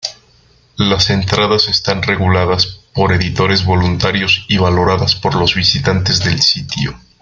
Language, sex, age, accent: Spanish, male, 19-29, México